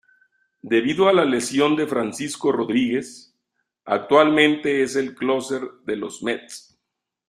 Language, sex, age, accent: Spanish, male, 50-59, México